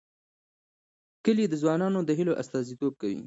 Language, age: Pashto, 19-29